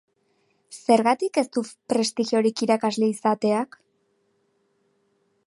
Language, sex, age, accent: Basque, female, 19-29, Mendebalekoa (Araba, Bizkaia, Gipuzkoako mendebaleko herri batzuk)